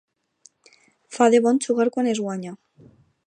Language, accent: Catalan, valencià